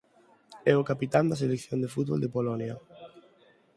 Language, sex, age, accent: Galician, male, under 19, Neofalante